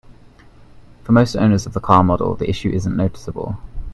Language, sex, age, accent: English, male, 19-29, England English